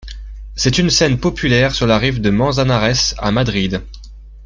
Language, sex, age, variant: French, male, 19-29, Français de métropole